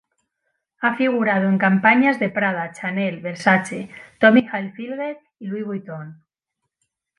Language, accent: Spanish, España: Centro-Sur peninsular (Madrid, Toledo, Castilla-La Mancha)